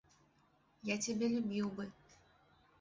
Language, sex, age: Belarusian, female, 19-29